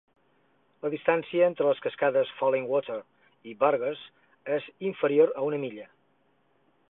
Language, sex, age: Catalan, male, 60-69